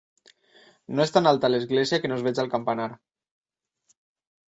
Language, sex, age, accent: Catalan, male, 19-29, valencià